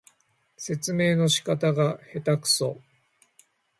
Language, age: Japanese, 50-59